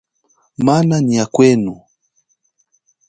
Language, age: Chokwe, 30-39